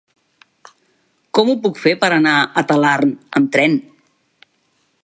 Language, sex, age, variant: Catalan, female, 50-59, Central